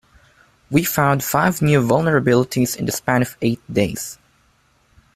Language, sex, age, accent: English, male, under 19, Filipino